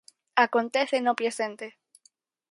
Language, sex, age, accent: Galician, female, under 19, Normativo (estándar)